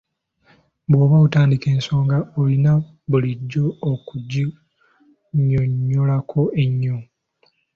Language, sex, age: Ganda, male, 19-29